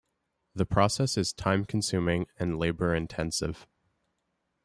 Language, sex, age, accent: English, male, 19-29, Canadian English